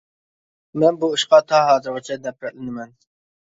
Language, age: Uyghur, 19-29